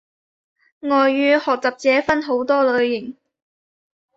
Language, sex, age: Cantonese, female, 19-29